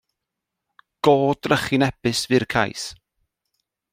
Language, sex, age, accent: Welsh, male, 40-49, Y Deyrnas Unedig Cymraeg